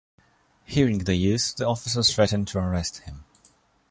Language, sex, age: English, male, 19-29